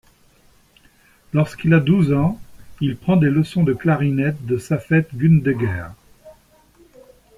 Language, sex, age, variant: French, male, 60-69, Français de métropole